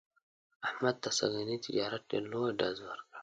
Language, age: Pashto, under 19